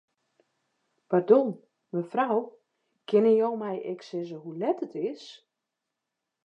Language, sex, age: Western Frisian, female, 40-49